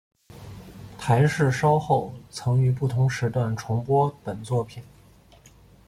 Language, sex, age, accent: Chinese, male, 19-29, 出生地：北京市